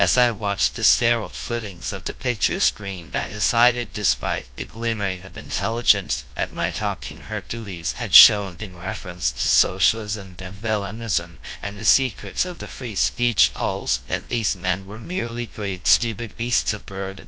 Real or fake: fake